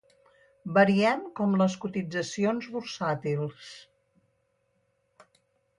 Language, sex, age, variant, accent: Catalan, female, 60-69, Central, central